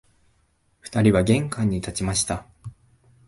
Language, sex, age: Japanese, male, 19-29